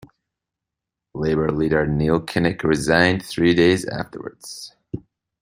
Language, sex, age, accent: English, male, 40-49, Scottish English